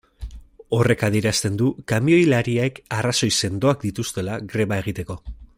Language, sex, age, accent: Basque, male, 19-29, Erdialdekoa edo Nafarra (Gipuzkoa, Nafarroa)